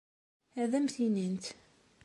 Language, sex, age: Kabyle, female, 30-39